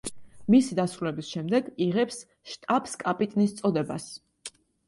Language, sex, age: Georgian, female, 19-29